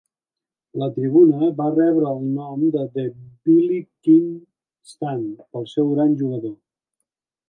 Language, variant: Catalan, Central